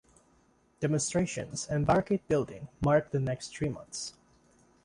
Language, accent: English, Filipino